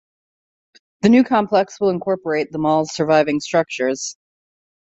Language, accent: English, United States English